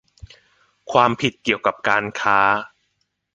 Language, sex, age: Thai, male, 19-29